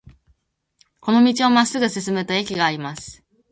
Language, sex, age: Japanese, female, 19-29